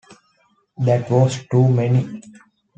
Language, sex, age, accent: English, male, 19-29, India and South Asia (India, Pakistan, Sri Lanka)